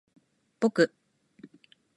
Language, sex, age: Japanese, female, 40-49